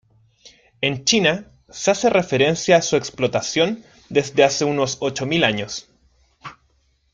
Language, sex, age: Spanish, male, 19-29